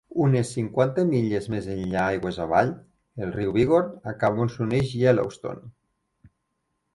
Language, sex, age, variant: Catalan, male, 30-39, Nord-Occidental